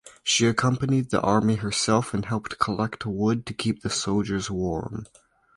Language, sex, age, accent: English, male, under 19, Canadian English